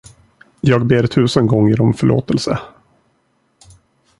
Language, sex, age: Swedish, male, 40-49